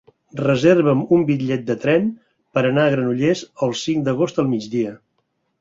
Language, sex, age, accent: Catalan, male, 60-69, Català central